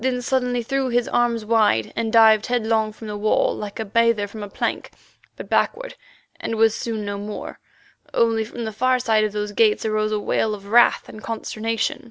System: none